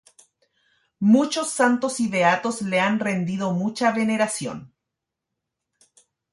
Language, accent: Spanish, Chileno: Chile, Cuyo